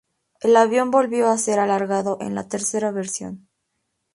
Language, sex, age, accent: Spanish, female, 19-29, México